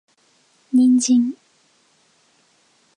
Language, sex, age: Japanese, female, 19-29